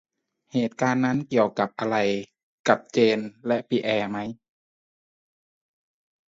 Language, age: Thai, 19-29